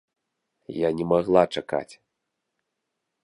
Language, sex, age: Belarusian, male, 30-39